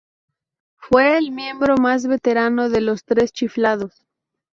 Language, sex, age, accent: Spanish, female, 19-29, México